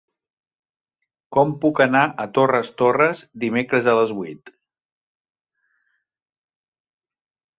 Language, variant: Catalan, Central